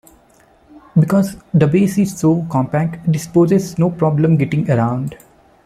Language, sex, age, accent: English, male, 19-29, India and South Asia (India, Pakistan, Sri Lanka)